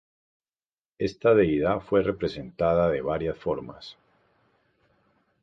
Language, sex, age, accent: Spanish, male, 40-49, Andino-Pacífico: Colombia, Perú, Ecuador, oeste de Bolivia y Venezuela andina